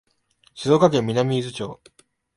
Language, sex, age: Japanese, male, 19-29